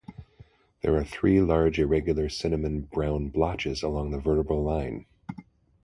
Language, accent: English, United States English